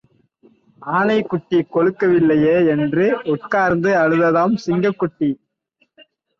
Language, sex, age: Tamil, male, 19-29